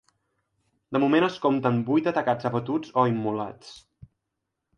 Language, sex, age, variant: Catalan, male, 19-29, Central